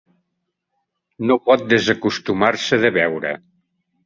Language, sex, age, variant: Catalan, male, 50-59, Central